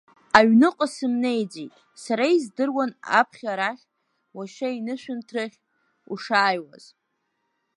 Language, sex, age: Abkhazian, female, under 19